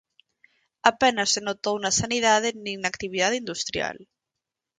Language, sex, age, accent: Galician, female, 19-29, Normativo (estándar)